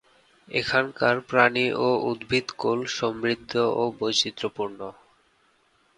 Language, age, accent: Bengali, 19-29, প্রমিত